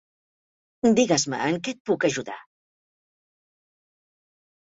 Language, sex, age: Catalan, female, 50-59